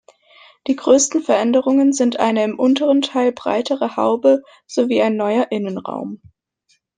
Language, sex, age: German, female, 19-29